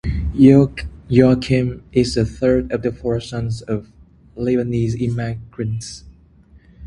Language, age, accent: English, 19-29, United States English